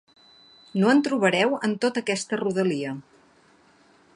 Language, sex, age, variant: Catalan, female, 50-59, Central